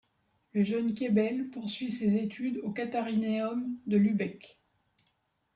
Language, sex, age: French, female, 50-59